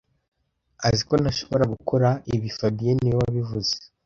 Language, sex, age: Kinyarwanda, male, under 19